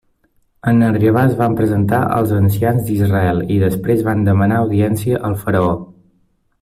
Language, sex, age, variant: Catalan, male, 19-29, Nord-Occidental